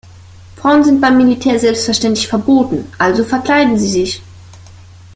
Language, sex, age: German, female, under 19